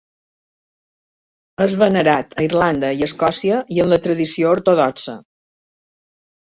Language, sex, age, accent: Catalan, female, 60-69, mallorquí